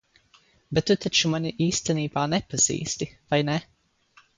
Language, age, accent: Latvian, under 19, Vidzemes